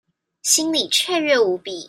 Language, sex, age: Chinese, female, 19-29